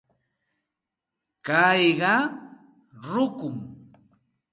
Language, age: Santa Ana de Tusi Pasco Quechua, 40-49